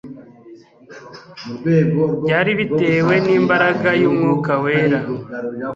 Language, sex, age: Kinyarwanda, male, 30-39